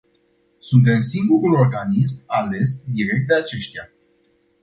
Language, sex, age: Romanian, male, 19-29